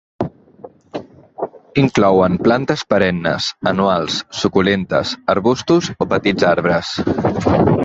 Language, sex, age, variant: Catalan, male, 30-39, Central